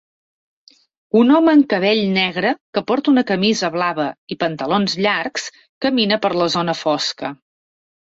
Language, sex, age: Catalan, female, 40-49